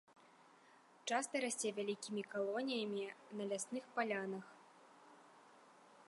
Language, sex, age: Belarusian, female, 19-29